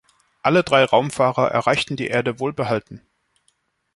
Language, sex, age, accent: German, male, 19-29, Schweizerdeutsch